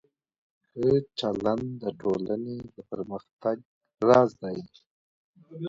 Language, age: Pashto, 19-29